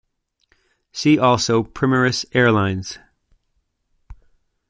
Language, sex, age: English, male, 40-49